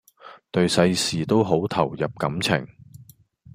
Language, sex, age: Cantonese, male, 40-49